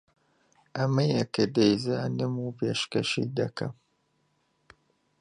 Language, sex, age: Central Kurdish, male, 30-39